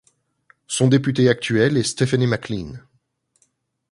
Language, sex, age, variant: French, male, 40-49, Français de métropole